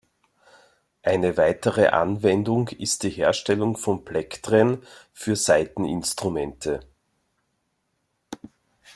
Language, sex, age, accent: German, male, 40-49, Österreichisches Deutsch